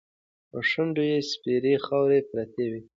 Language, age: Pashto, 19-29